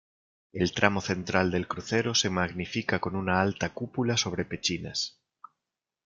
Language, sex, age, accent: Spanish, male, 30-39, España: Norte peninsular (Asturias, Castilla y León, Cantabria, País Vasco, Navarra, Aragón, La Rioja, Guadalajara, Cuenca)